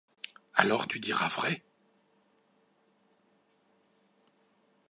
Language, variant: French, Français de métropole